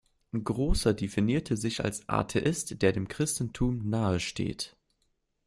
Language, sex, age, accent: German, male, 19-29, Deutschland Deutsch